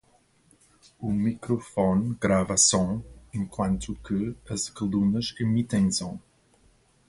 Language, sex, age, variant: Portuguese, male, 40-49, Portuguese (Portugal)